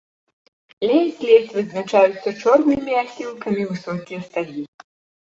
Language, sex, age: Belarusian, female, 19-29